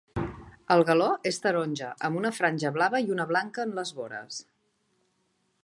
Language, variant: Catalan, Central